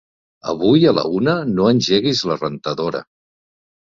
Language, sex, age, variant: Catalan, male, 50-59, Nord-Occidental